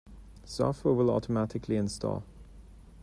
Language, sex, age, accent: English, male, 40-49, England English